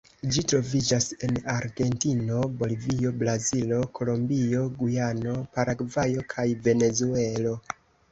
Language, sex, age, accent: Esperanto, male, 19-29, Internacia